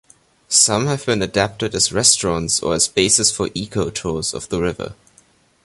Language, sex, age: English, male, under 19